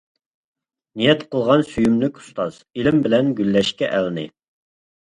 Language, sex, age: Uyghur, male, 19-29